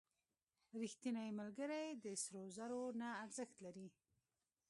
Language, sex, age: Pashto, female, 19-29